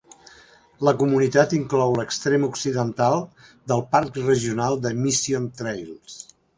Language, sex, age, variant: Catalan, male, 60-69, Central